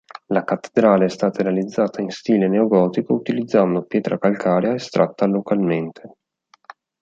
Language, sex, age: Italian, male, 19-29